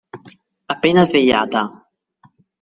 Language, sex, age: Italian, male, under 19